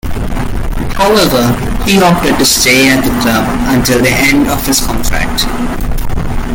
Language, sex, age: English, male, 19-29